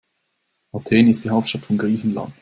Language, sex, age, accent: German, male, 19-29, Schweizerdeutsch